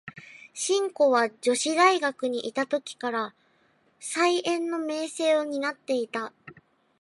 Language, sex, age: Japanese, female, 19-29